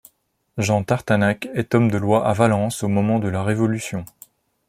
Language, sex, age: French, male, 30-39